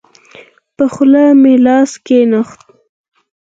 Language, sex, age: Pashto, female, under 19